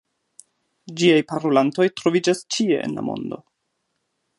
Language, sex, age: Esperanto, male, 30-39